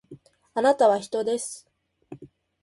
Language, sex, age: Japanese, female, under 19